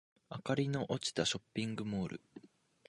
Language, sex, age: Japanese, male, 19-29